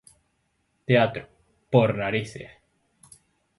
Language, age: Spanish, 19-29